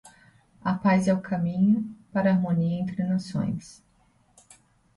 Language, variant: Portuguese, Portuguese (Brasil)